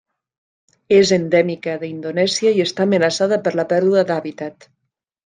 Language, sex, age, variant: Catalan, female, 50-59, Nord-Occidental